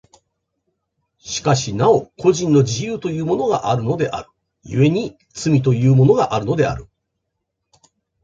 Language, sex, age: Japanese, male, 50-59